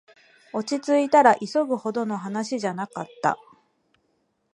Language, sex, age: Japanese, female, 30-39